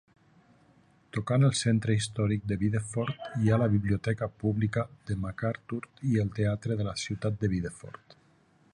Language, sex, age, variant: Catalan, male, 50-59, Nord-Occidental